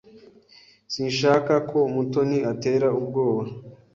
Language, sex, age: Kinyarwanda, male, 19-29